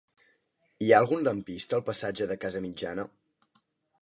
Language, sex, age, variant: Catalan, male, 19-29, Central